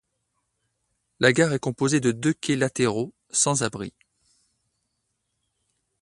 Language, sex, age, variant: French, male, 30-39, Français de métropole